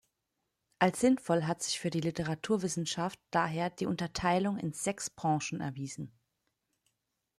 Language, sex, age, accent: German, female, 30-39, Deutschland Deutsch